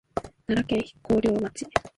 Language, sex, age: Japanese, female, 19-29